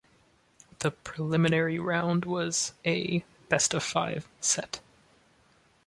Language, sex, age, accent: English, male, 19-29, United States English